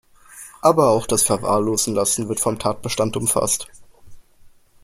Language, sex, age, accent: German, male, under 19, Deutschland Deutsch